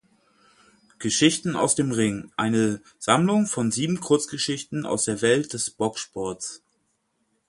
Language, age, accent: German, 40-49, Deutschland Deutsch